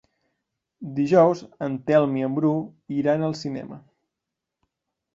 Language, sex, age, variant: Catalan, male, 19-29, Central